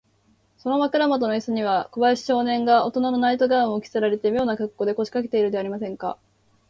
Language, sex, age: Japanese, female, 19-29